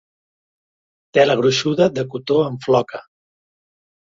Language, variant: Catalan, Central